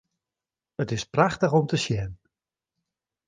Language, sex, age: Western Frisian, male, 30-39